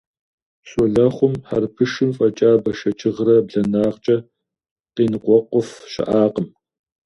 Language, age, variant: Kabardian, 50-59, Адыгэбзэ (Къэбэрдей, Кирил, псоми зэдай)